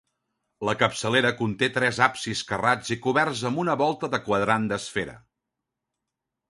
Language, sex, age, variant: Catalan, male, 50-59, Central